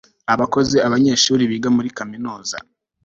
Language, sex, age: Kinyarwanda, male, 19-29